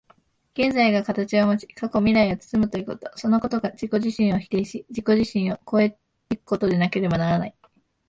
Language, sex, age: Japanese, female, 19-29